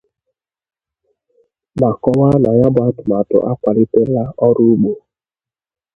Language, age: Igbo, 30-39